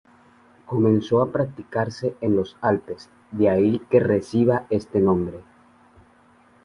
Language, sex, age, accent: Spanish, male, 30-39, Caribe: Cuba, Venezuela, Puerto Rico, República Dominicana, Panamá, Colombia caribeña, México caribeño, Costa del golfo de México